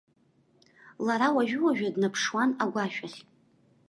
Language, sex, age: Abkhazian, female, under 19